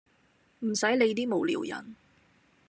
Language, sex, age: Cantonese, female, 19-29